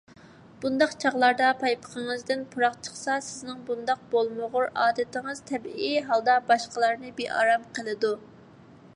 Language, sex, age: Uyghur, female, 19-29